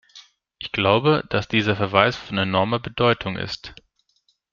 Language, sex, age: German, male, 30-39